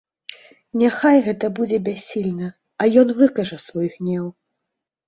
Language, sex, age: Belarusian, female, 30-39